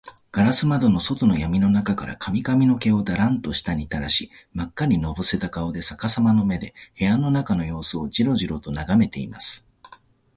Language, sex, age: Japanese, male, 30-39